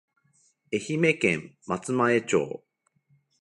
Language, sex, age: Japanese, male, 30-39